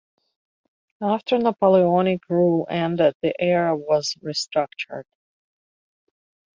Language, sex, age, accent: English, female, 30-39, United States English